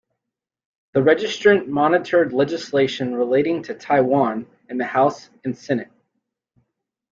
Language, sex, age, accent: English, male, 30-39, United States English